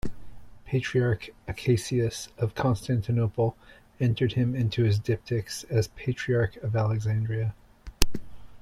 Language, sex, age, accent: English, male, 30-39, United States English